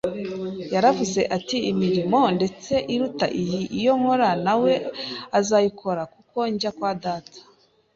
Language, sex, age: Kinyarwanda, female, 19-29